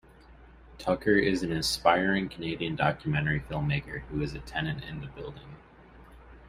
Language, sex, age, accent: English, male, 30-39, United States English